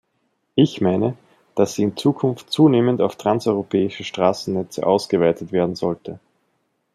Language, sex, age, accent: German, male, 19-29, Österreichisches Deutsch